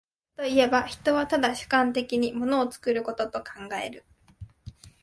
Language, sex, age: Japanese, female, 19-29